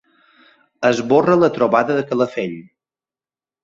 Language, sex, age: Catalan, male, 40-49